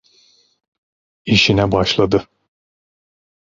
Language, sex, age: Turkish, male, 30-39